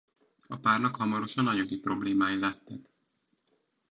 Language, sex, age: Hungarian, male, 19-29